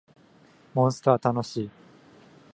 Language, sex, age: Japanese, male, 19-29